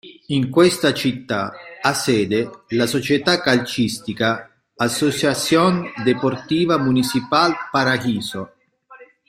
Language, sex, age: Italian, male, 40-49